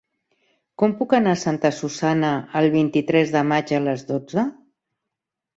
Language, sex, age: Catalan, female, 60-69